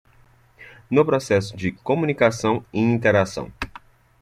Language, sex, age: Portuguese, male, 30-39